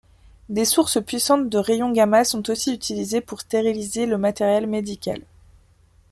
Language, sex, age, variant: French, female, 19-29, Français de métropole